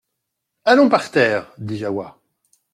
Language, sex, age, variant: French, male, 40-49, Français de métropole